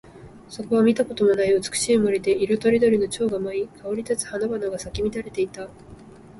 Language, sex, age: Japanese, female, 19-29